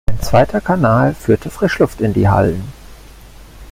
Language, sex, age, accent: German, male, 40-49, Deutschland Deutsch